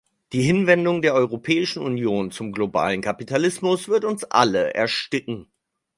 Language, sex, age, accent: German, male, 30-39, Deutschland Deutsch